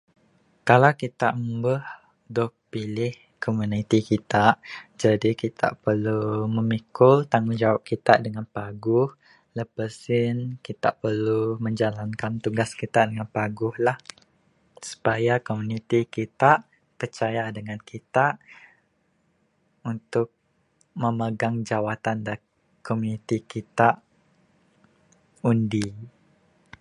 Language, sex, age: Bukar-Sadung Bidayuh, male, 19-29